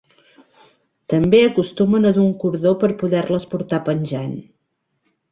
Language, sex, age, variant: Catalan, female, 30-39, Central